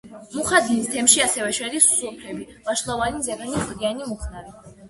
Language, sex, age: Georgian, female, 90+